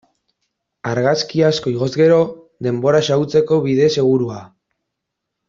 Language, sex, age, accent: Basque, male, 19-29, Mendebalekoa (Araba, Bizkaia, Gipuzkoako mendebaleko herri batzuk)